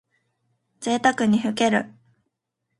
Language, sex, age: Japanese, female, 19-29